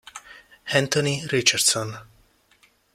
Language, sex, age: Italian, male, under 19